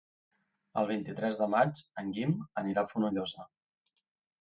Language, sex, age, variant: Catalan, male, 40-49, Central